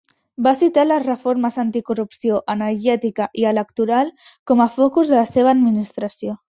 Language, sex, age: Catalan, female, under 19